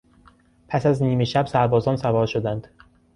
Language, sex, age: Persian, male, 19-29